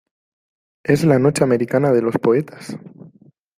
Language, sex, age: Spanish, male, 19-29